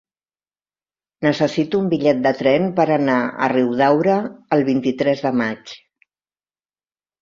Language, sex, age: Catalan, female, 60-69